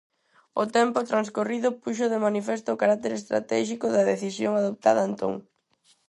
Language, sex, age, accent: Galician, female, under 19, Neofalante